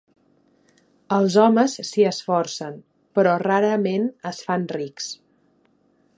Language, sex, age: Catalan, female, 19-29